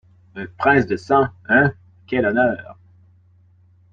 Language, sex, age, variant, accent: French, male, 40-49, Français d'Amérique du Nord, Français du Canada